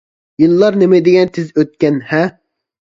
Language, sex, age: Uyghur, male, 19-29